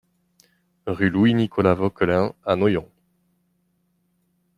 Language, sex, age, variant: French, male, 30-39, Français de métropole